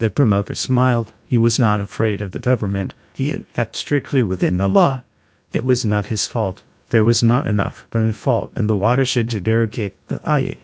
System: TTS, GlowTTS